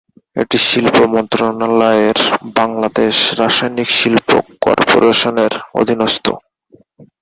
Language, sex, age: Bengali, male, 19-29